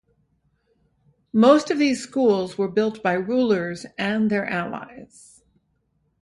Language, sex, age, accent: English, female, 60-69, United States English